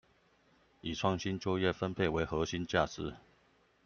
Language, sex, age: Chinese, male, 40-49